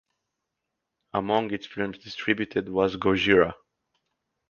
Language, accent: English, United States English